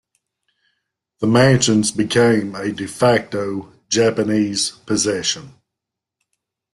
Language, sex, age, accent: English, male, 40-49, United States English